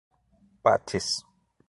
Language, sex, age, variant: Portuguese, male, 40-49, Portuguese (Brasil)